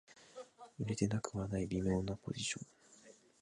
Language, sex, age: Japanese, male, 19-29